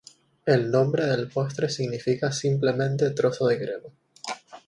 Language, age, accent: Spanish, 19-29, España: Islas Canarias